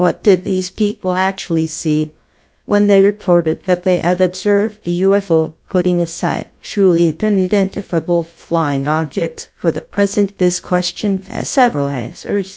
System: TTS, GlowTTS